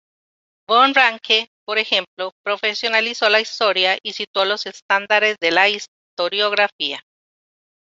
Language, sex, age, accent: Spanish, female, 50-59, América central